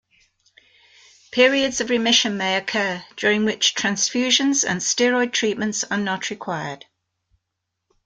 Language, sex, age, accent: English, female, 60-69, England English